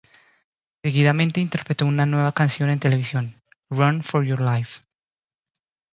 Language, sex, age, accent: Spanish, male, 19-29, Andino-Pacífico: Colombia, Perú, Ecuador, oeste de Bolivia y Venezuela andina